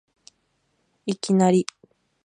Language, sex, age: Japanese, female, 19-29